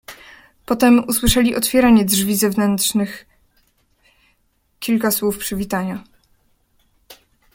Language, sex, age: Polish, female, 19-29